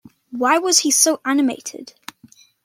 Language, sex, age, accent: English, male, under 19, England English